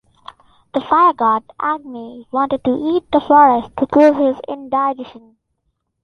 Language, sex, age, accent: English, male, under 19, India and South Asia (India, Pakistan, Sri Lanka)